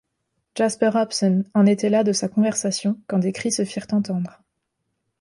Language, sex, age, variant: French, female, 19-29, Français de métropole